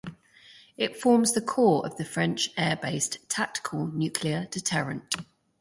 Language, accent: English, England English; British English